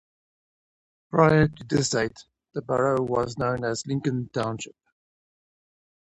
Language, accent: English, Southern African (South Africa, Zimbabwe, Namibia)